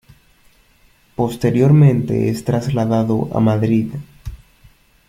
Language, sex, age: Spanish, male, under 19